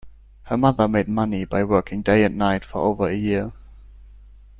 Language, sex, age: English, male, under 19